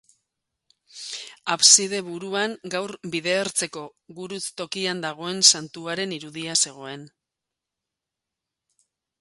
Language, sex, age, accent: Basque, female, 40-49, Mendebalekoa (Araba, Bizkaia, Gipuzkoako mendebaleko herri batzuk)